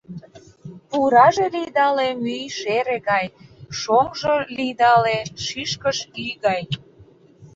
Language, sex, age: Mari, female, 30-39